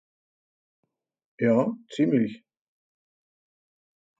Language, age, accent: German, 60-69, Deutschland Deutsch